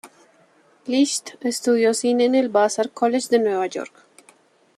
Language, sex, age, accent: Spanish, female, 30-39, Caribe: Cuba, Venezuela, Puerto Rico, República Dominicana, Panamá, Colombia caribeña, México caribeño, Costa del golfo de México